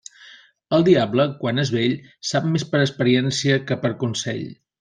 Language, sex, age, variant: Catalan, male, 50-59, Balear